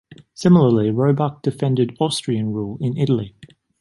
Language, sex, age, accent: English, male, 19-29, Australian English